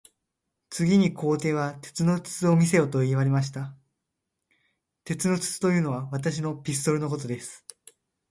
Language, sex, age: Japanese, male, under 19